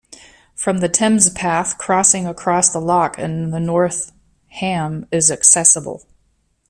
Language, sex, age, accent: English, female, 50-59, United States English